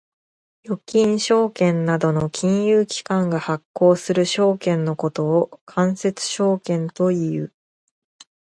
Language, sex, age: Japanese, female, 30-39